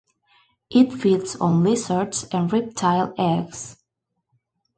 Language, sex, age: English, female, 19-29